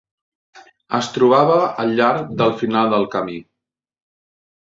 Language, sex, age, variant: Catalan, male, 40-49, Central